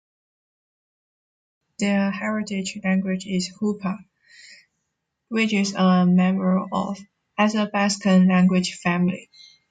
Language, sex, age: English, female, 19-29